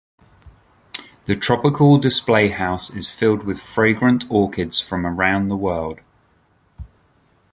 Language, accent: English, England English